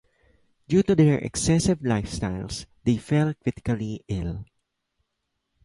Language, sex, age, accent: English, male, 19-29, Filipino